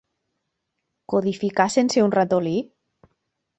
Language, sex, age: Catalan, female, 30-39